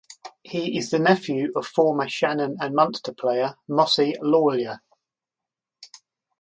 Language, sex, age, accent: English, male, 50-59, England English